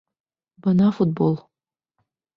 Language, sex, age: Bashkir, female, 30-39